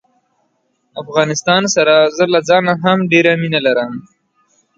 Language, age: English, 19-29